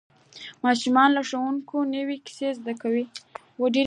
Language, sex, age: Pashto, female, 30-39